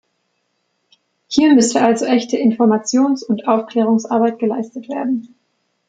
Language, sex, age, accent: German, female, 19-29, Deutschland Deutsch